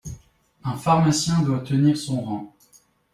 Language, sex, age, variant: French, male, 19-29, Français de métropole